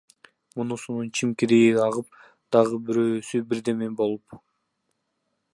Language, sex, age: Kyrgyz, female, 19-29